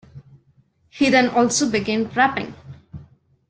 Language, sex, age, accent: English, female, 19-29, India and South Asia (India, Pakistan, Sri Lanka)